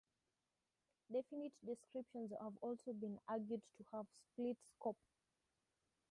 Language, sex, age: English, female, 19-29